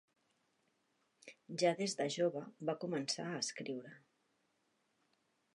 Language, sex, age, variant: Catalan, female, 40-49, Central